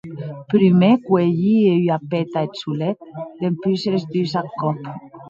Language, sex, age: Occitan, female, 40-49